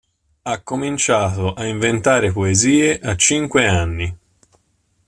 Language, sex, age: Italian, male, 50-59